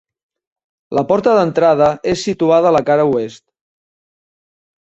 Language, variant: Catalan, Central